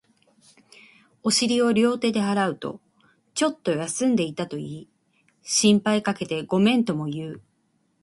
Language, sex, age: Japanese, female, 19-29